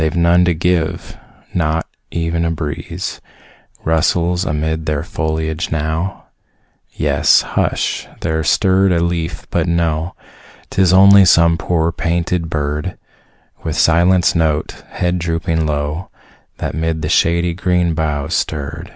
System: none